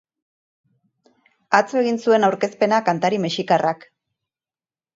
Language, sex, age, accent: Basque, female, 40-49, Erdialdekoa edo Nafarra (Gipuzkoa, Nafarroa)